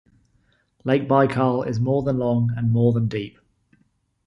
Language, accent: English, England English